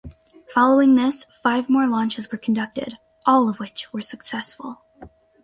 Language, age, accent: English, under 19, United States English